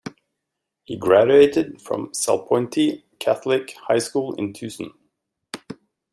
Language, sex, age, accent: English, male, 40-49, United States English